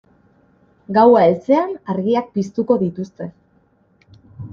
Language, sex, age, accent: Basque, female, 30-39, Mendebalekoa (Araba, Bizkaia, Gipuzkoako mendebaleko herri batzuk)